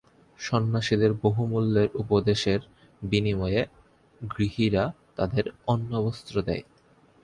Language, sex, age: Bengali, male, 19-29